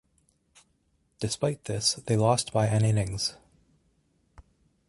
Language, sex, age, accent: English, male, 40-49, Canadian English